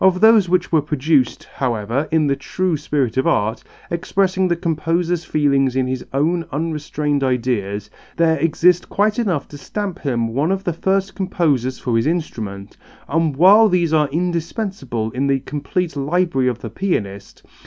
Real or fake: real